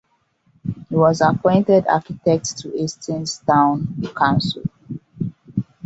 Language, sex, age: English, female, 19-29